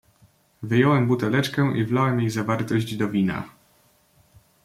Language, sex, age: Polish, male, 19-29